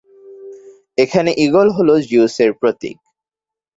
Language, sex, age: Bengali, male, 19-29